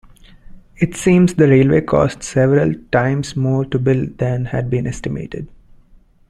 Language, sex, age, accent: English, male, 19-29, India and South Asia (India, Pakistan, Sri Lanka)